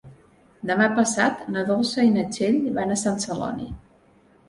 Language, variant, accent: Catalan, Central, central